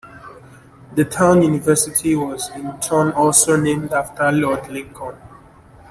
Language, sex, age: English, male, 19-29